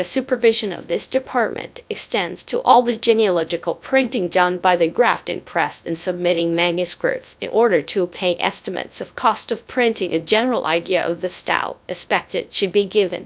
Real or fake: fake